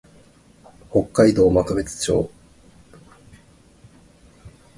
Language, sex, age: Japanese, male, 30-39